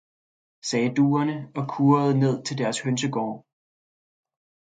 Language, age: Danish, 30-39